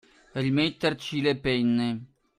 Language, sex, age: Italian, male, 40-49